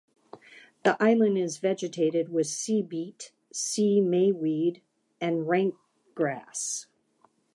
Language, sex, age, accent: English, female, 50-59, United States English